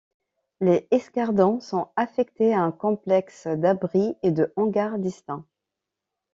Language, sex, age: French, female, 30-39